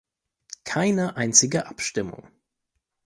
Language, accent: German, Deutschland Deutsch